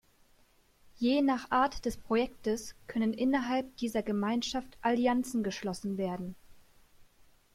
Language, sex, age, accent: German, female, 19-29, Deutschland Deutsch